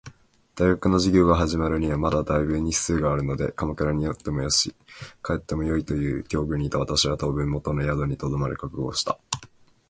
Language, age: Japanese, 19-29